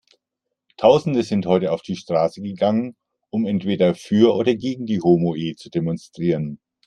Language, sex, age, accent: German, male, 50-59, Deutschland Deutsch